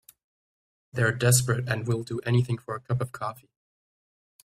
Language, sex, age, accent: English, male, under 19, United States English